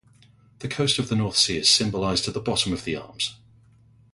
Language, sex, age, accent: English, male, 30-39, England English